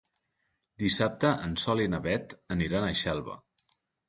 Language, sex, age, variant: Catalan, male, 19-29, Central